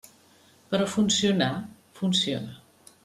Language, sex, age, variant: Catalan, female, 50-59, Central